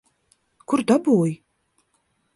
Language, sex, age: Latvian, female, 40-49